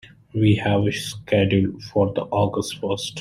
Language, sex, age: English, male, 30-39